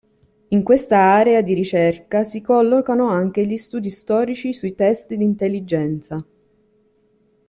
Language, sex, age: Italian, female, 30-39